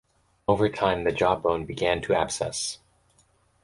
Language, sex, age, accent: English, male, 19-29, United States English